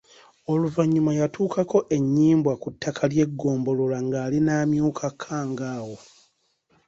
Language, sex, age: Ganda, male, 30-39